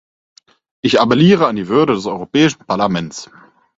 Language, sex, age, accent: German, male, 19-29, Deutschland Deutsch